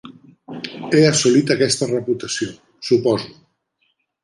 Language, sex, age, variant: Catalan, male, 60-69, Central